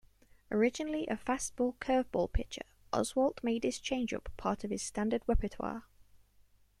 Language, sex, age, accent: English, female, 19-29, England English